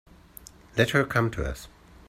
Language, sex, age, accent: English, male, 30-39, England English